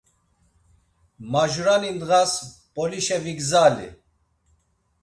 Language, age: Laz, 40-49